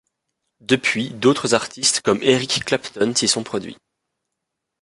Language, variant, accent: French, Français d'Europe, Français de Belgique